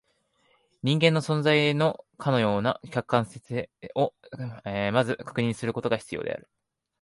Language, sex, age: Japanese, male, 19-29